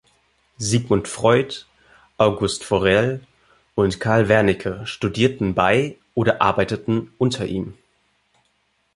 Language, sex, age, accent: German, male, 19-29, Deutschland Deutsch